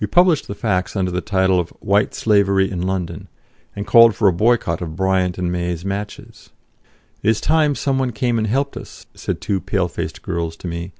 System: none